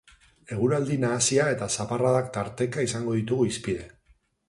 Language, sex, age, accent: Basque, male, 30-39, Mendebalekoa (Araba, Bizkaia, Gipuzkoako mendebaleko herri batzuk)